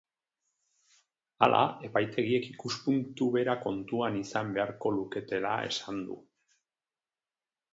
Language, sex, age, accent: Basque, male, 40-49, Erdialdekoa edo Nafarra (Gipuzkoa, Nafarroa)